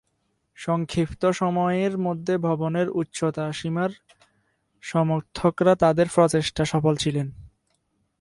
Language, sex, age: Bengali, male, 19-29